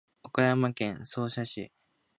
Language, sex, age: Japanese, male, under 19